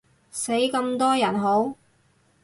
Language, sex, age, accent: Cantonese, female, 30-39, 广州音